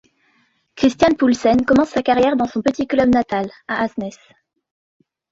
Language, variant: French, Français de métropole